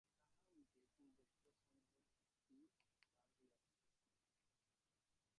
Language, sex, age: Bengali, male, under 19